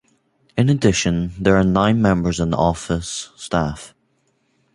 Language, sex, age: English, male, under 19